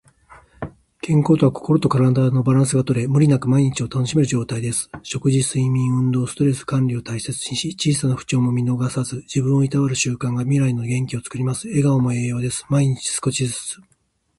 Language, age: Japanese, 50-59